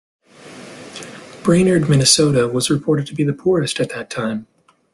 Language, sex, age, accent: English, male, 19-29, Canadian English